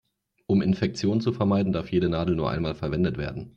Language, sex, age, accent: German, male, 40-49, Deutschland Deutsch